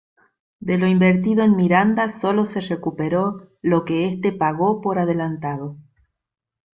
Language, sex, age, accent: Spanish, female, 40-49, Rioplatense: Argentina, Uruguay, este de Bolivia, Paraguay